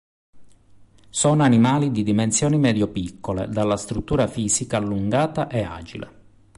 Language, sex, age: Italian, male, 30-39